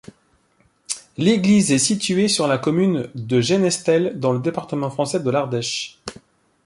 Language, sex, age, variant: French, male, 40-49, Français de métropole